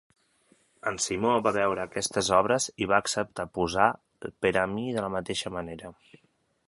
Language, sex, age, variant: Catalan, male, 19-29, Central